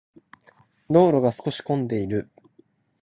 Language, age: Japanese, under 19